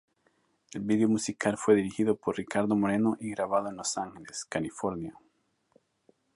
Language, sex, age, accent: Spanish, male, 40-49, América central